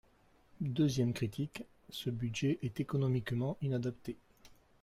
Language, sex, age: French, male, 60-69